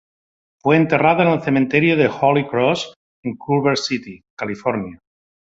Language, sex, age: Spanish, male, 60-69